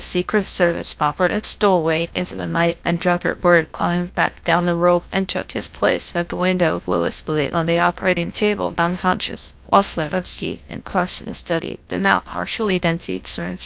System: TTS, GlowTTS